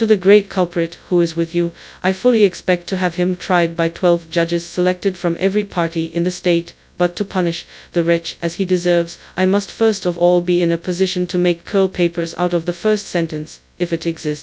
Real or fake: fake